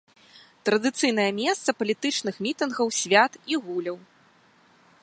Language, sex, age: Belarusian, female, 19-29